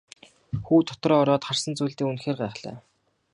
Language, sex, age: Mongolian, male, 19-29